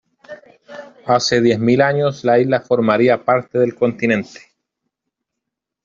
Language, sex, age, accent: Spanish, male, 30-39, Chileno: Chile, Cuyo